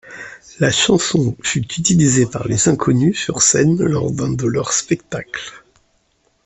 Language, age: French, 50-59